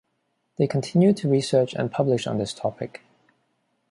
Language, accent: English, Hong Kong English